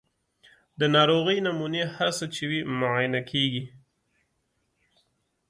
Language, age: Pashto, 19-29